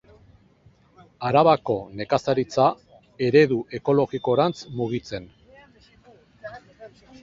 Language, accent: Basque, Erdialdekoa edo Nafarra (Gipuzkoa, Nafarroa)